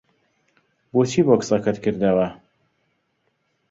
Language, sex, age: Central Kurdish, male, 30-39